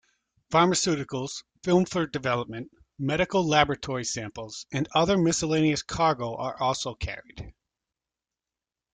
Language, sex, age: English, male, 30-39